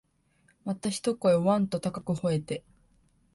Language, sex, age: Japanese, female, under 19